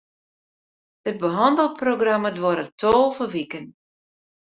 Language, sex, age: Western Frisian, female, 50-59